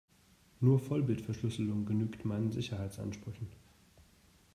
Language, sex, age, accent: German, male, 30-39, Deutschland Deutsch